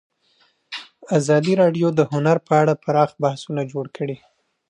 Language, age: Pashto, 30-39